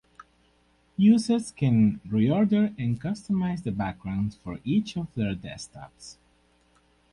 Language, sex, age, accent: English, male, 19-29, United States English